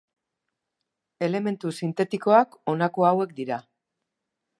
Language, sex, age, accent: Basque, female, 30-39, Mendebalekoa (Araba, Bizkaia, Gipuzkoako mendebaleko herri batzuk)